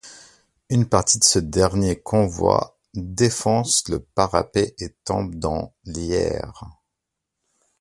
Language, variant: French, Français de métropole